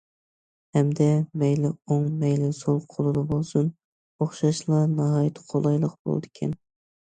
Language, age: Uyghur, 19-29